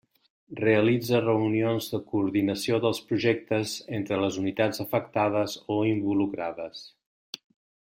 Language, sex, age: Catalan, male, 60-69